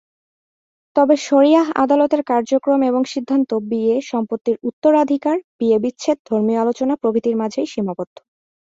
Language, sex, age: Bengali, female, 19-29